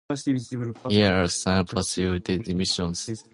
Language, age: English, 19-29